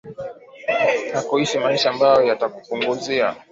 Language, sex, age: Swahili, male, 19-29